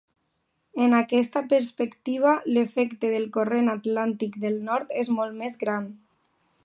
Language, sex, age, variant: Catalan, female, under 19, Alacantí